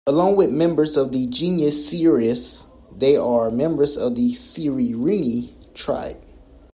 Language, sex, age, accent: English, male, 19-29, United States English